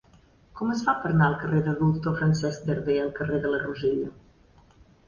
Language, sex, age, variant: Catalan, female, 19-29, Central